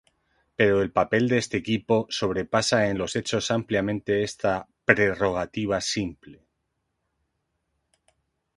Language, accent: Spanish, España: Centro-Sur peninsular (Madrid, Toledo, Castilla-La Mancha)